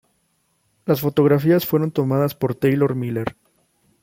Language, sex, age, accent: Spanish, male, 19-29, México